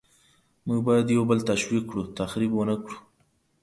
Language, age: Pashto, 19-29